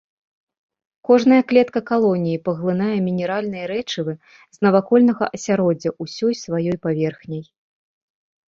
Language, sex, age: Belarusian, female, 30-39